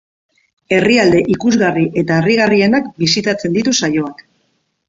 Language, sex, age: Basque, female, 40-49